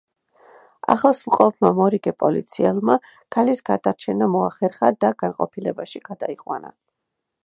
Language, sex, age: Georgian, female, 30-39